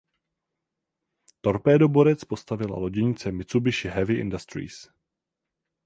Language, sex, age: Czech, male, 19-29